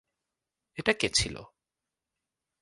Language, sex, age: Bengali, male, 30-39